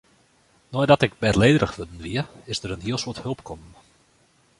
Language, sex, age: Western Frisian, male, 19-29